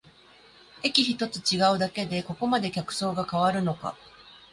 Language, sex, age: Japanese, female, 40-49